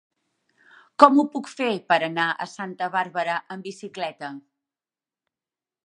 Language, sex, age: Catalan, female, 40-49